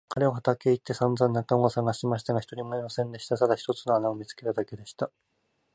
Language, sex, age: Japanese, male, 19-29